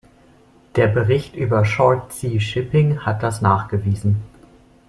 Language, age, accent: German, 19-29, Deutschland Deutsch